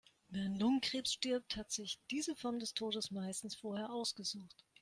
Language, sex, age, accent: German, female, 50-59, Deutschland Deutsch